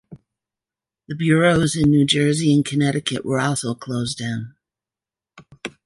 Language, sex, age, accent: English, female, 60-69, United States English